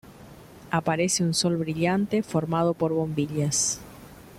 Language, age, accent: Spanish, 50-59, Rioplatense: Argentina, Uruguay, este de Bolivia, Paraguay